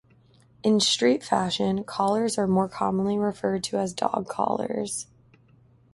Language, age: English, 19-29